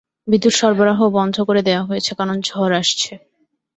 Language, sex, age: Bengali, female, 19-29